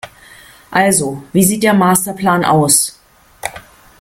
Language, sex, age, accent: German, female, 50-59, Deutschland Deutsch